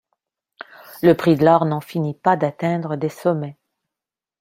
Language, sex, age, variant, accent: French, female, 40-49, Français d'Amérique du Nord, Français du Canada